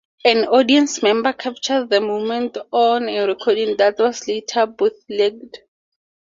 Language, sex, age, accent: English, female, 19-29, Southern African (South Africa, Zimbabwe, Namibia)